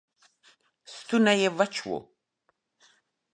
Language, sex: Pashto, female